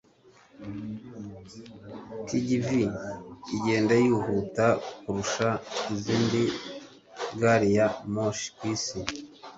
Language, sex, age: Kinyarwanda, male, 40-49